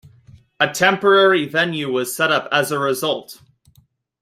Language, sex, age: English, male, 19-29